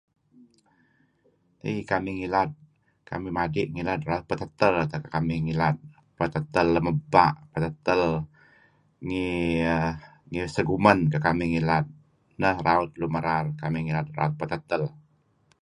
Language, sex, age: Kelabit, male, 50-59